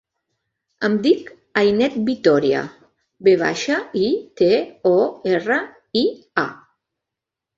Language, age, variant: Catalan, 50-59, Central